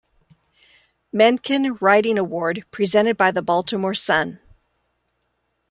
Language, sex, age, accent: English, female, 50-59, United States English